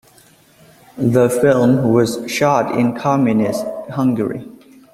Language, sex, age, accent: English, male, 19-29, United States English